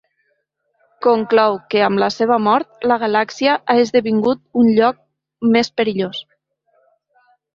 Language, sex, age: Catalan, female, 50-59